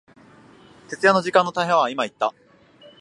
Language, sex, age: Japanese, male, 19-29